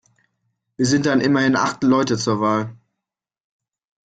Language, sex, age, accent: German, male, 19-29, Deutschland Deutsch